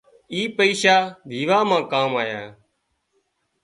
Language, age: Wadiyara Koli, 19-29